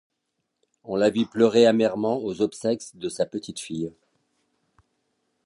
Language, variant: French, Français de métropole